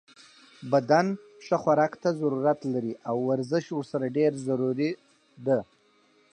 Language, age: Pashto, 30-39